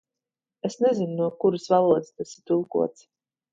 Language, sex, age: Latvian, female, 30-39